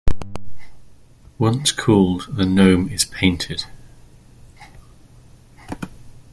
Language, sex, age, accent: English, male, 19-29, England English